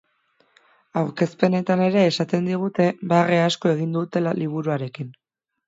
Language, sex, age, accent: Basque, female, 30-39, Erdialdekoa edo Nafarra (Gipuzkoa, Nafarroa)